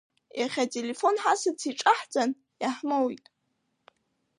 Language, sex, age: Abkhazian, female, under 19